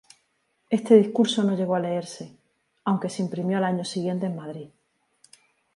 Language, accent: Spanish, España: Sur peninsular (Andalucia, Extremadura, Murcia)